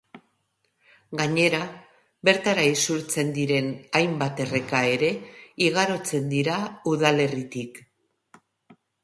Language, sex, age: Basque, female, 50-59